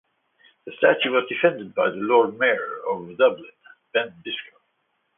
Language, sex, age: English, male, 50-59